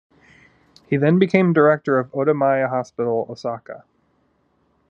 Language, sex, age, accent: English, male, 30-39, United States English